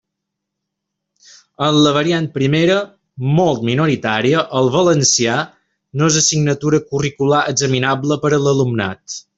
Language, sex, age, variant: Catalan, male, 30-39, Balear